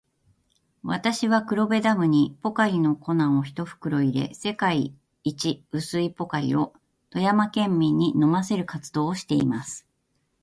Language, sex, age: Japanese, female, 50-59